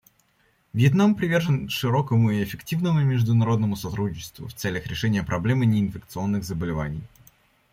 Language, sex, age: Russian, male, under 19